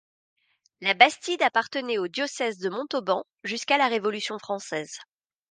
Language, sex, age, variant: French, female, 40-49, Français de métropole